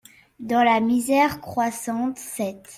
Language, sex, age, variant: French, female, under 19, Français de métropole